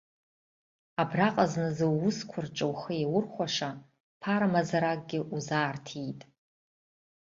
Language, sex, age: Abkhazian, female, 40-49